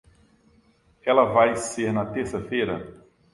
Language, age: Portuguese, 40-49